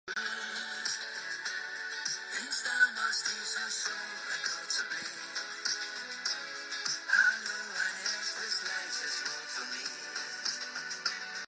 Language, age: English, 70-79